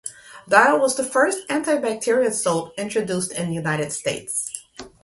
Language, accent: English, United States English